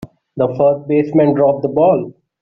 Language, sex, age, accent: English, male, 19-29, India and South Asia (India, Pakistan, Sri Lanka)